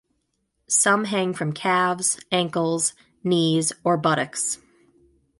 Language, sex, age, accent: English, female, 30-39, United States English